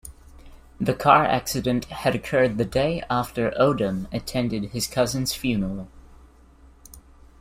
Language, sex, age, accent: English, male, 19-29, New Zealand English